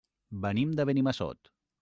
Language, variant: Catalan, Central